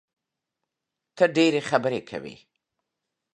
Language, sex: Pashto, female